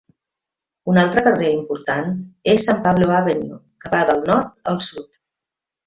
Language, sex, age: Catalan, female, 50-59